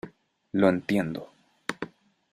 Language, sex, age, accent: Spanish, male, 19-29, Chileno: Chile, Cuyo